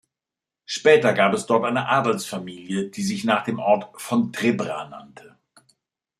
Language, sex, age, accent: German, male, 50-59, Deutschland Deutsch